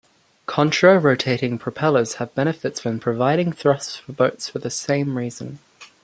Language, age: English, under 19